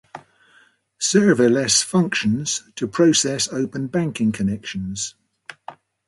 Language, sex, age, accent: English, male, 70-79, England English